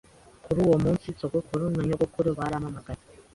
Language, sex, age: Kinyarwanda, female, 19-29